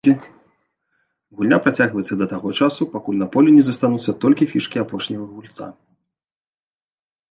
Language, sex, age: Belarusian, male, 30-39